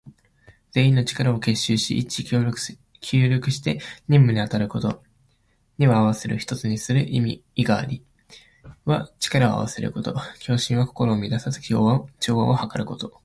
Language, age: Japanese, 19-29